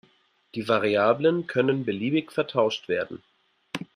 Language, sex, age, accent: German, male, 30-39, Deutschland Deutsch